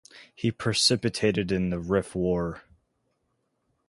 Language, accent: English, United States English